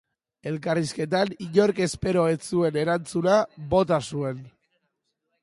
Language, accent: Basque, Mendebalekoa (Araba, Bizkaia, Gipuzkoako mendebaleko herri batzuk)